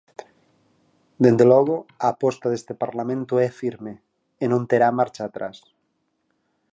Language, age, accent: Galician, 40-49, Normativo (estándar)